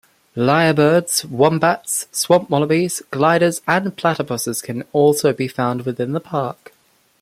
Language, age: English, under 19